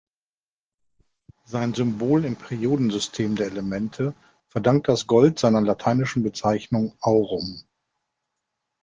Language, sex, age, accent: German, male, 40-49, Deutschland Deutsch